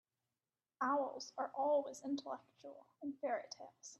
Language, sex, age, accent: English, female, 19-29, United States English